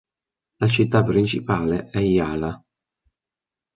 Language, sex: Italian, male